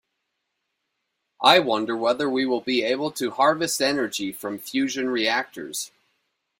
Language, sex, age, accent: English, male, 30-39, United States English